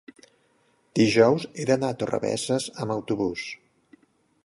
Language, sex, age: Catalan, male, 50-59